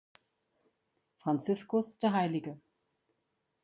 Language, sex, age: German, female, 50-59